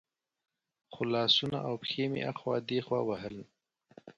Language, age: Pashto, 19-29